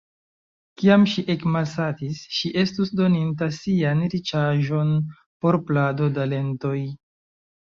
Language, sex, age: Esperanto, male, 19-29